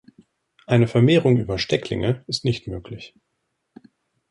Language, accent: German, Deutschland Deutsch